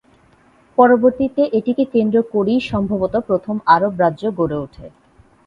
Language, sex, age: Bengali, female, 30-39